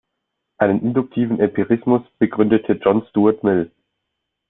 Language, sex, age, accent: German, male, 19-29, Deutschland Deutsch